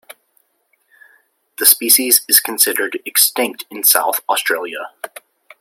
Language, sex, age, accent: English, male, 19-29, United States English